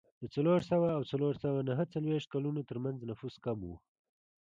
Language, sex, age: Pashto, male, 30-39